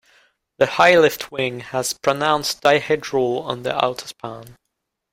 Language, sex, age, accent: English, male, 19-29, United States English